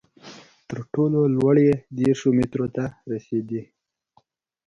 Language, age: Pashto, under 19